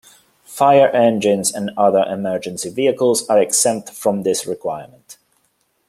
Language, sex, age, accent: English, male, 40-49, England English